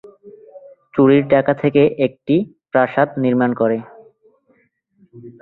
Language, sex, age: Bengali, male, under 19